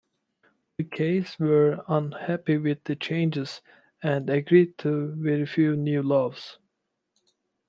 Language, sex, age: English, male, 19-29